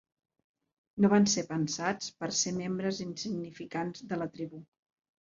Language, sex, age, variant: Catalan, female, 60-69, Central